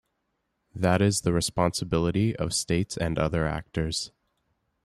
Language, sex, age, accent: English, male, 19-29, Canadian English